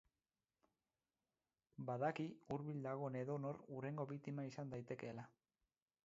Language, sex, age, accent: Basque, male, 30-39, Mendebalekoa (Araba, Bizkaia, Gipuzkoako mendebaleko herri batzuk)